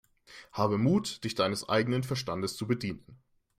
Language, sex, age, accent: German, male, 19-29, Deutschland Deutsch